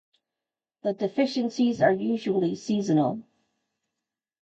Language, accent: English, United States English